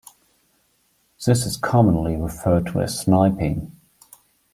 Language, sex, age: English, male, 30-39